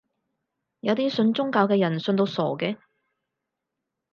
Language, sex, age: Cantonese, female, 30-39